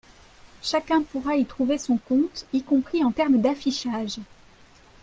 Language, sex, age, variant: French, female, 19-29, Français de métropole